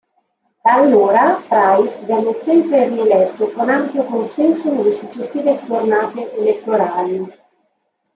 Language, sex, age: Italian, female, 40-49